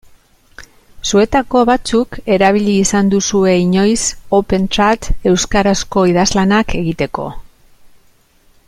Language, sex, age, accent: Basque, female, 40-49, Mendebalekoa (Araba, Bizkaia, Gipuzkoako mendebaleko herri batzuk)